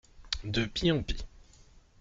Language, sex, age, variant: French, male, 30-39, Français de métropole